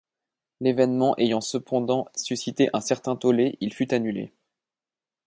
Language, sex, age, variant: French, male, 30-39, Français de métropole